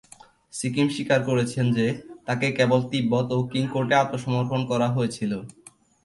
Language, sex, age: Bengali, male, 19-29